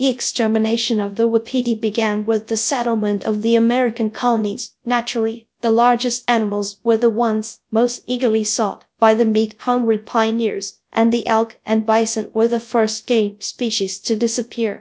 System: TTS, GradTTS